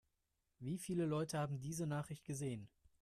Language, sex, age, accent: German, male, 30-39, Deutschland Deutsch